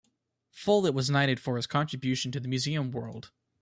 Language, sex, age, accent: English, male, under 19, United States English